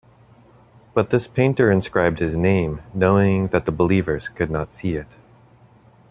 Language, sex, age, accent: English, male, 40-49, United States English